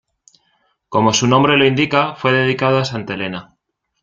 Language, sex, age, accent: Spanish, male, 19-29, España: Centro-Sur peninsular (Madrid, Toledo, Castilla-La Mancha)